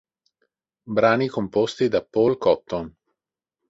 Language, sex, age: Italian, male, 40-49